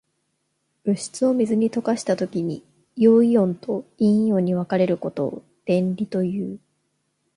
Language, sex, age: Japanese, female, 30-39